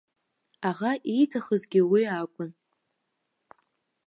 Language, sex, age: Abkhazian, female, under 19